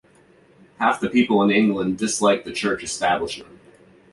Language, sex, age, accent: English, male, 19-29, United States English